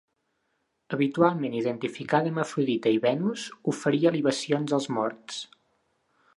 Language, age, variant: Catalan, 19-29, Central